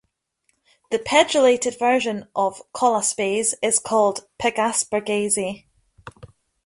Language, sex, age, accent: English, female, 19-29, Scottish English